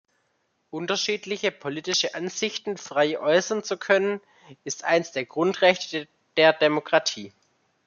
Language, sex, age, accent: German, male, under 19, Deutschland Deutsch